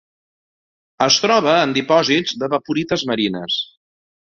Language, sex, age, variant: Catalan, male, 50-59, Central